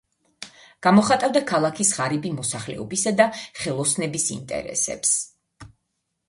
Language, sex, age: Georgian, female, 50-59